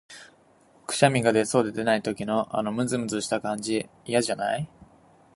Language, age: Japanese, 19-29